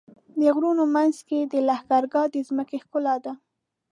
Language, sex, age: Pashto, female, 19-29